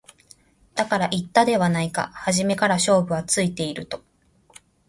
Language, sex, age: Japanese, female, 30-39